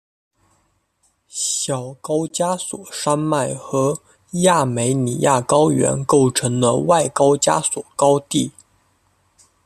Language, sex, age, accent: Chinese, male, 19-29, 出生地：湖北省